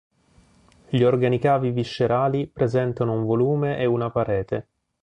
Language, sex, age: Italian, male, 40-49